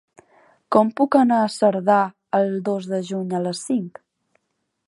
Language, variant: Catalan, Central